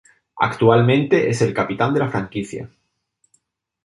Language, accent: Spanish, España: Sur peninsular (Andalucia, Extremadura, Murcia)